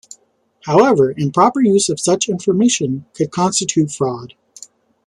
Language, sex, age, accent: English, male, 19-29, United States English